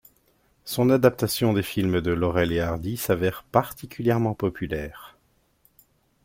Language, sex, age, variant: French, male, 40-49, Français de métropole